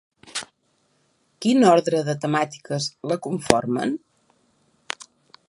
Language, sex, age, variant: Catalan, female, 40-49, Septentrional